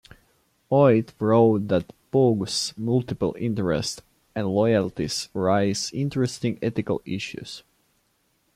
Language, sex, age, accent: English, male, 19-29, England English